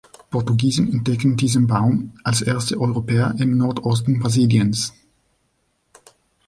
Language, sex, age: German, male, 30-39